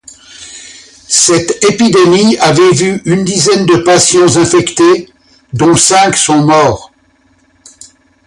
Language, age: French, 70-79